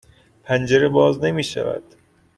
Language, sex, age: Persian, male, 30-39